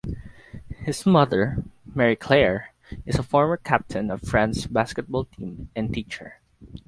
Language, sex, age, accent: English, male, 19-29, Filipino